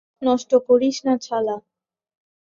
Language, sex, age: Bengali, female, 19-29